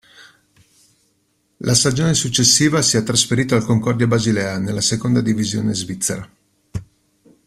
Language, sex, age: Italian, male, 50-59